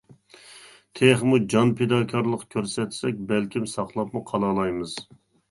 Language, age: Uyghur, 40-49